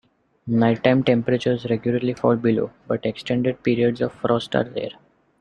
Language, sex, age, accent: English, male, 19-29, India and South Asia (India, Pakistan, Sri Lanka)